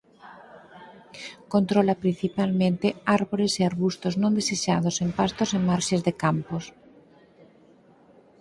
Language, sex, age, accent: Galician, female, 50-59, Normativo (estándar)